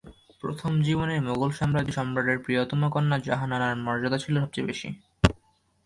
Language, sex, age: Bengali, male, under 19